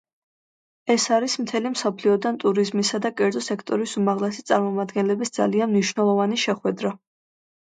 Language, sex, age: Georgian, female, 19-29